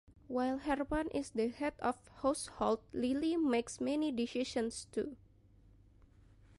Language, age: English, 19-29